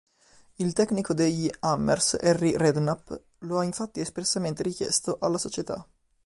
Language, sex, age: Italian, male, 19-29